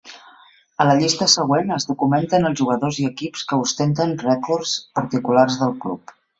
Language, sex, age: Catalan, female, 50-59